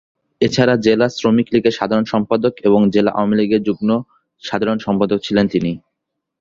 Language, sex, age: Bengali, male, under 19